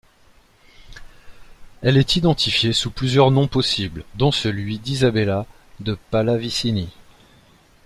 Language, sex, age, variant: French, male, 40-49, Français de métropole